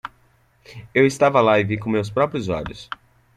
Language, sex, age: Portuguese, male, 30-39